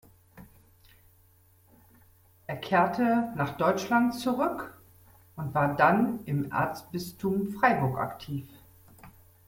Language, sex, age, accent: German, female, 50-59, Deutschland Deutsch